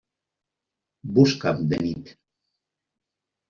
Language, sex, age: Catalan, male, 60-69